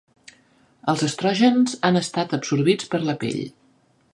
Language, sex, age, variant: Catalan, female, 40-49, Central